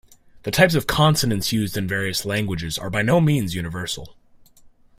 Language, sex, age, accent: English, male, under 19, United States English